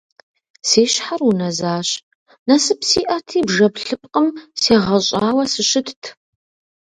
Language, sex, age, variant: Kabardian, female, 30-39, Адыгэбзэ (Къэбэрдей, Кирил, псоми зэдай)